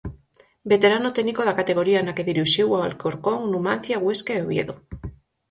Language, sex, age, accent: Galician, female, 30-39, Normativo (estándar)